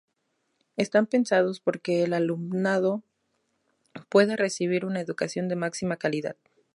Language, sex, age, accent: Spanish, female, 19-29, México